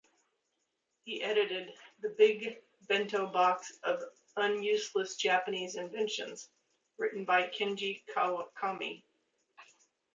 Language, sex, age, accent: English, female, 60-69, United States English